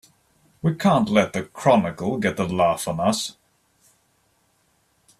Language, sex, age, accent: English, male, 19-29, England English